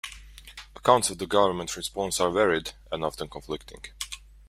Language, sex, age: English, male, 19-29